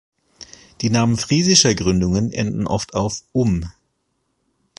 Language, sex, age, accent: German, male, 40-49, Deutschland Deutsch